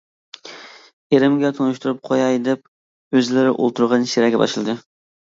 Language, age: Uyghur, 19-29